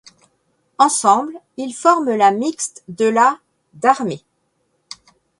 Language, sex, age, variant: French, female, 50-59, Français de métropole